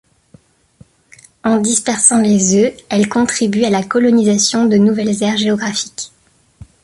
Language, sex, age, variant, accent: French, male, 30-39, Français d'Europe, Français de Suisse